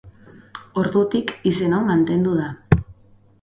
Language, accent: Basque, Mendebalekoa (Araba, Bizkaia, Gipuzkoako mendebaleko herri batzuk)